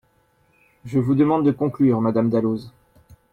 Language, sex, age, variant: French, male, 40-49, Français de métropole